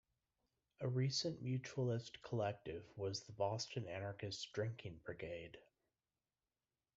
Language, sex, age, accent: English, male, 30-39, United States English